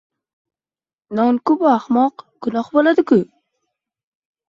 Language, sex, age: Uzbek, male, under 19